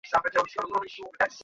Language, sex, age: Bengali, male, 19-29